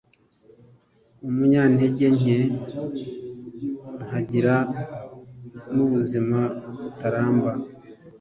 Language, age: Kinyarwanda, 30-39